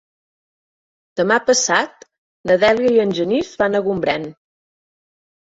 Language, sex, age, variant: Catalan, female, 30-39, Central